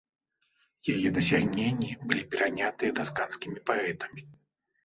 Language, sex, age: Belarusian, male, 50-59